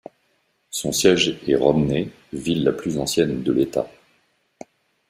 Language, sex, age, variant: French, male, 50-59, Français de métropole